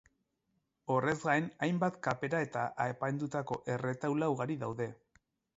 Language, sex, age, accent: Basque, male, 40-49, Erdialdekoa edo Nafarra (Gipuzkoa, Nafarroa)